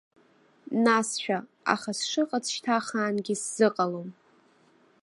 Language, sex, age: Abkhazian, female, under 19